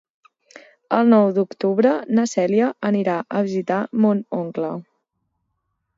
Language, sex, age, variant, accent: Catalan, female, 19-29, Central, central